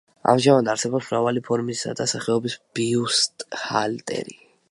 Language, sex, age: Georgian, male, under 19